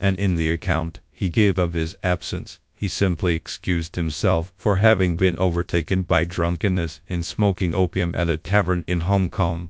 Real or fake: fake